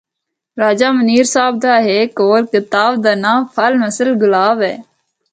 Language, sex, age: Northern Hindko, female, 19-29